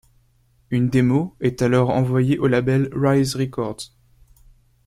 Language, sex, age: French, male, 19-29